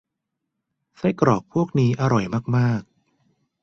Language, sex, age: Thai, male, 30-39